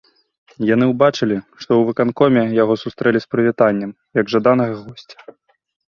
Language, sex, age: Belarusian, male, 19-29